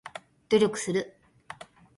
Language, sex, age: Japanese, female, 50-59